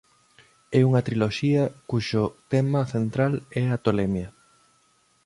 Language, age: Galician, 30-39